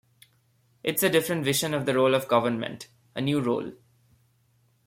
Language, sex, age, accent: English, male, 19-29, India and South Asia (India, Pakistan, Sri Lanka)